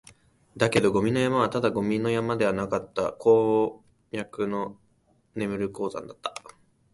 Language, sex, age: Japanese, male, 19-29